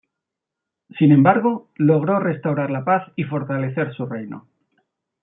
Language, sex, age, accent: Spanish, male, 40-49, España: Norte peninsular (Asturias, Castilla y León, Cantabria, País Vasco, Navarra, Aragón, La Rioja, Guadalajara, Cuenca)